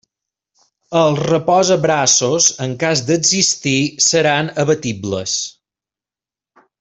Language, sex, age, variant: Catalan, male, 30-39, Balear